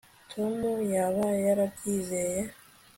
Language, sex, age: Kinyarwanda, female, 19-29